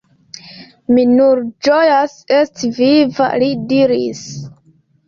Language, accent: Esperanto, Internacia